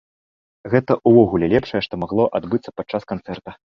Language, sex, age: Belarusian, male, 19-29